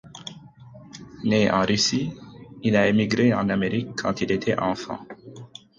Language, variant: French, Français d'Afrique subsaharienne et des îles africaines